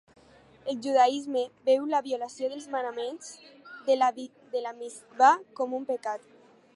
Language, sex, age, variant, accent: Catalan, female, under 19, Alacantí, valencià